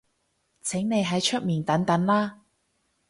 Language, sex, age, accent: Cantonese, female, 30-39, 广州音